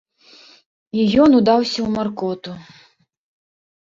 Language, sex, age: Belarusian, female, 30-39